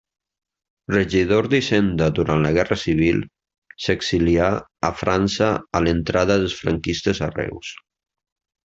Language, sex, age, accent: Catalan, male, 40-49, valencià